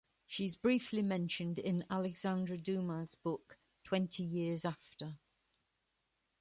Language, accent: English, England English